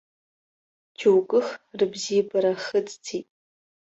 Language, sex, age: Abkhazian, female, under 19